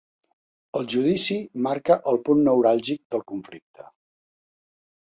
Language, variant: Catalan, Central